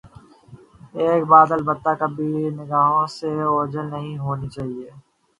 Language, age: Urdu, 19-29